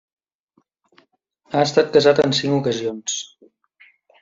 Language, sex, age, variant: Catalan, male, 40-49, Septentrional